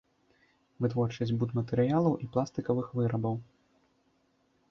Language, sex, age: Belarusian, male, 19-29